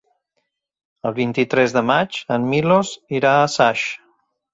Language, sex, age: Catalan, male, 30-39